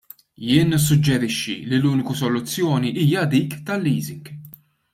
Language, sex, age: Maltese, male, 30-39